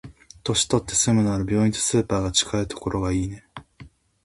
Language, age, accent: Japanese, 19-29, 標準語